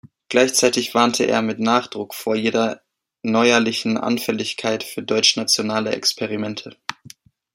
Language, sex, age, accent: German, male, under 19, Deutschland Deutsch